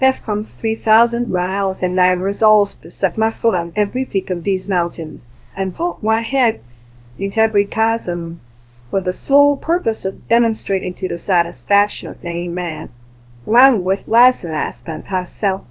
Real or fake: fake